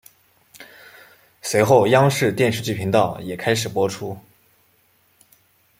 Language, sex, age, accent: Chinese, male, 19-29, 出生地：湖北省